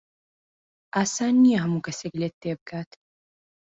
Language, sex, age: Central Kurdish, female, 19-29